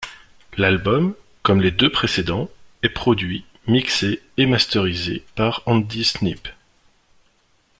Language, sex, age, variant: French, male, 19-29, Français de métropole